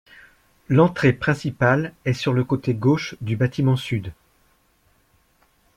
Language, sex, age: French, male, 50-59